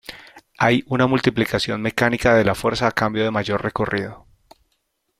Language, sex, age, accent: Spanish, male, 30-39, Caribe: Cuba, Venezuela, Puerto Rico, República Dominicana, Panamá, Colombia caribeña, México caribeño, Costa del golfo de México